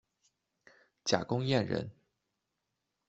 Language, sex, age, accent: Chinese, male, 19-29, 出生地：辽宁省